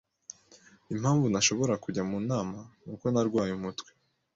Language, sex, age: Kinyarwanda, male, 19-29